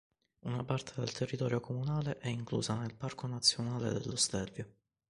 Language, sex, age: Italian, male, 19-29